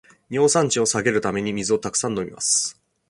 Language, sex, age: Japanese, male, 30-39